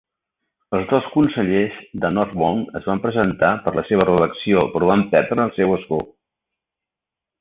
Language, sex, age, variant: Catalan, male, 60-69, Central